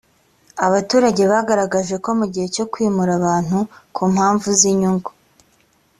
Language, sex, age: Kinyarwanda, female, 19-29